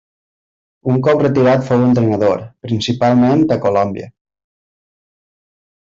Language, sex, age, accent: Catalan, male, 30-39, valencià